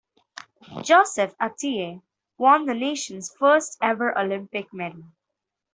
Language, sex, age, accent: English, female, under 19, India and South Asia (India, Pakistan, Sri Lanka)